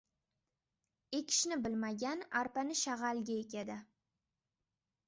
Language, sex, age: Uzbek, female, under 19